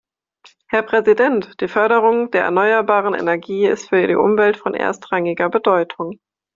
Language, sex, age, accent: German, female, 19-29, Deutschland Deutsch